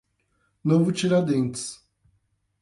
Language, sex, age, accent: Portuguese, male, 19-29, Paulista